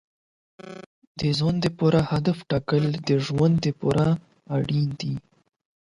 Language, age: Pashto, 19-29